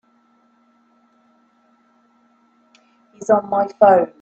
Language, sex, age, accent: English, female, 50-59, England English